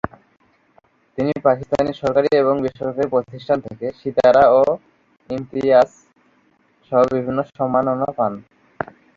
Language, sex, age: Bengali, male, 19-29